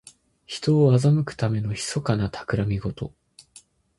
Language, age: Japanese, 19-29